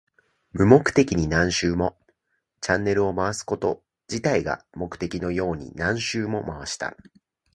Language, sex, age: Japanese, male, 19-29